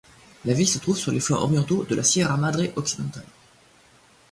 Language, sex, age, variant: French, male, 19-29, Français de métropole